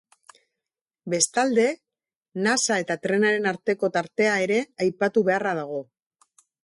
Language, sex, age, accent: Basque, female, 40-49, Mendebalekoa (Araba, Bizkaia, Gipuzkoako mendebaleko herri batzuk)